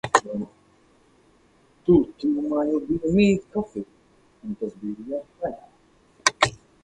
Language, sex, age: Latvian, male, 30-39